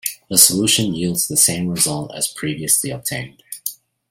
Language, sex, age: English, male, under 19